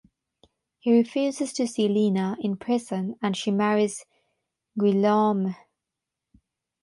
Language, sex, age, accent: English, female, 19-29, England English; Canadian English